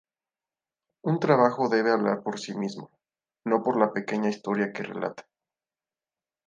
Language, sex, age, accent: Spanish, male, 19-29, México